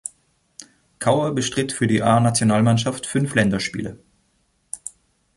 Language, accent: German, Österreichisches Deutsch